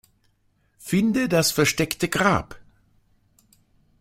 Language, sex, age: German, male, 60-69